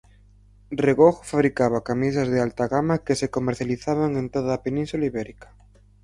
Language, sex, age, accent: Galician, male, 19-29, Central (gheada); Normativo (estándar)